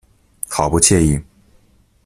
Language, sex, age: Chinese, male, under 19